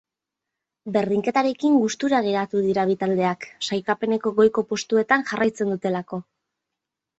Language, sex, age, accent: Basque, female, 19-29, Nafar-lapurtarra edo Zuberotarra (Lapurdi, Nafarroa Beherea, Zuberoa)